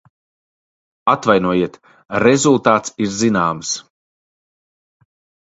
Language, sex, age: Latvian, male, 30-39